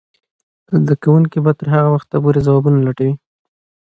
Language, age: Pashto, 19-29